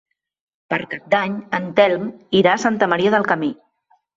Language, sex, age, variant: Catalan, female, 30-39, Central